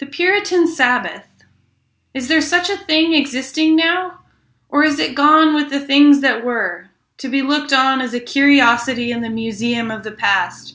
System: none